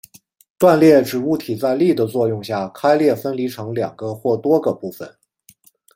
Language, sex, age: Chinese, male, 30-39